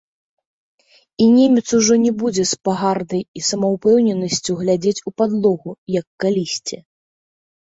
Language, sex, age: Belarusian, female, 30-39